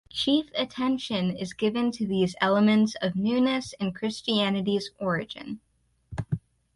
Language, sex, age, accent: English, female, 19-29, United States English